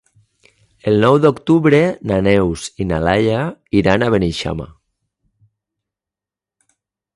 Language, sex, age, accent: Catalan, male, 40-49, valencià